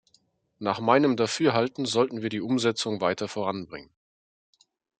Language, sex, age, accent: German, male, 30-39, Deutschland Deutsch